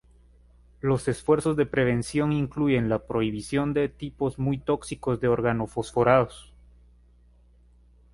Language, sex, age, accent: Spanish, male, 19-29, América central